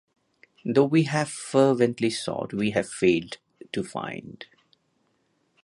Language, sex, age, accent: English, male, 30-39, India and South Asia (India, Pakistan, Sri Lanka)